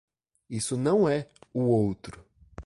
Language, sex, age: Portuguese, male, 19-29